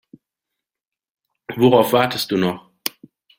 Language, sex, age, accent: German, male, 40-49, Deutschland Deutsch